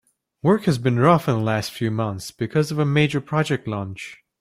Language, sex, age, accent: English, male, 19-29, United States English